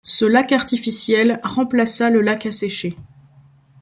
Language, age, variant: French, 19-29, Français de métropole